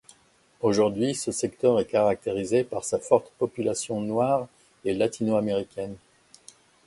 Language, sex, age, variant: French, male, 60-69, Français de métropole